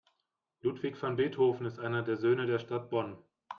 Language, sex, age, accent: German, male, 19-29, Deutschland Deutsch